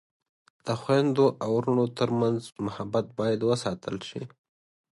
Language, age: Pashto, 19-29